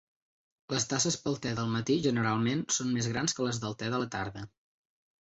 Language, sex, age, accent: Catalan, male, 19-29, Camp de Tarragona